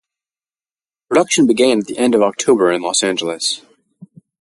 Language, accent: English, United States English